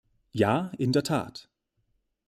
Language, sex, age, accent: German, male, 19-29, Deutschland Deutsch